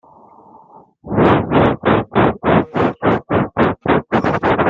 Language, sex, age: French, male, 19-29